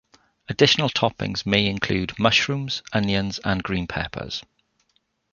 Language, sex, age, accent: English, male, 40-49, Welsh English